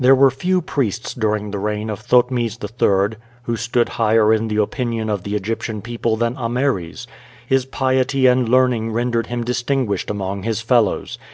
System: none